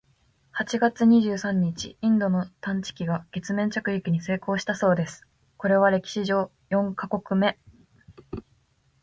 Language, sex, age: Japanese, female, 19-29